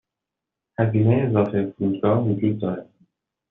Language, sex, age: Persian, male, 19-29